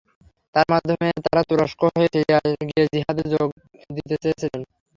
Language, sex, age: Bengali, male, under 19